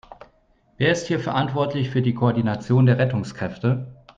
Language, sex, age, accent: German, male, 30-39, Deutschland Deutsch